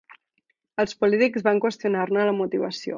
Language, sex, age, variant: Catalan, female, 19-29, Central